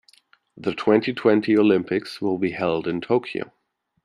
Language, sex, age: English, male, 30-39